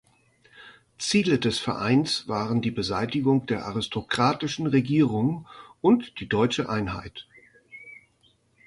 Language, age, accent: German, 50-59, Deutschland Deutsch